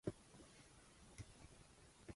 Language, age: Chinese, 30-39